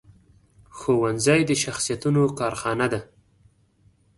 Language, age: Pashto, 19-29